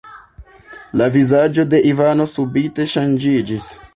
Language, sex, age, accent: Esperanto, male, 19-29, Internacia